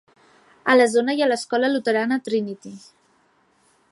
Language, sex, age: Catalan, female, 19-29